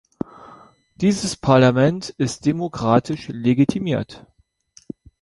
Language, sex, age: German, male, 30-39